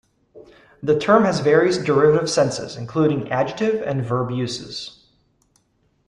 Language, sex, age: English, male, 30-39